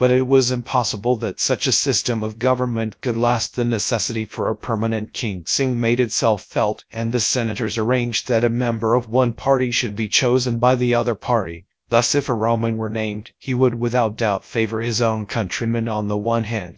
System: TTS, GradTTS